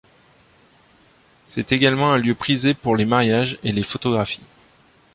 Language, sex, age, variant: French, male, 30-39, Français de métropole